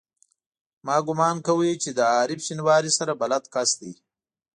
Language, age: Pashto, 40-49